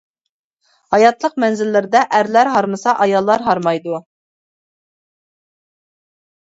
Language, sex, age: Uyghur, female, 30-39